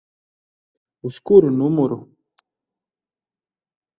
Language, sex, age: Latvian, male, 30-39